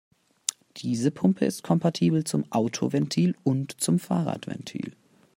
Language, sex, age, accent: German, male, under 19, Deutschland Deutsch